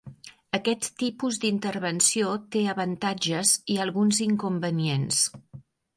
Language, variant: Catalan, Septentrional